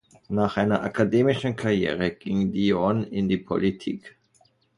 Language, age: German, 30-39